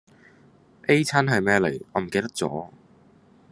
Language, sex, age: Cantonese, male, under 19